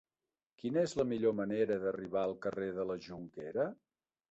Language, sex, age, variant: Catalan, male, 50-59, Central